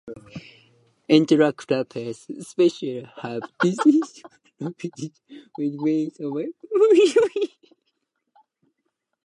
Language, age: English, 19-29